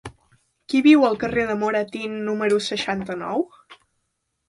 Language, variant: Catalan, Central